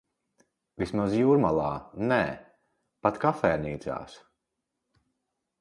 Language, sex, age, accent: Latvian, male, 30-39, Vidzemes